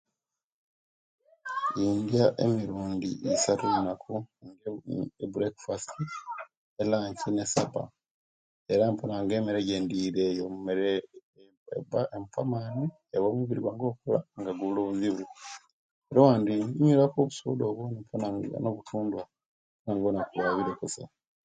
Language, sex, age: Kenyi, male, 30-39